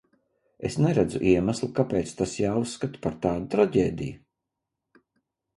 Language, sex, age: Latvian, male, 50-59